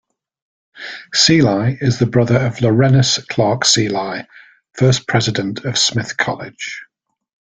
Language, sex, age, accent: English, male, 60-69, England English